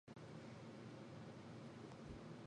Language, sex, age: Japanese, female, 50-59